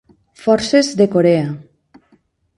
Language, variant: Catalan, Nord-Occidental